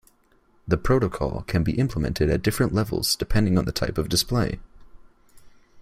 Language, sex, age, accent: English, male, under 19, United States English